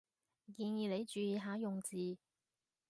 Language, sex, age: Cantonese, female, 30-39